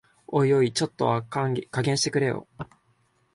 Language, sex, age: Japanese, male, 19-29